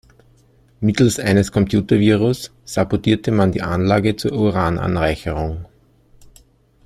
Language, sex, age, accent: German, male, 40-49, Österreichisches Deutsch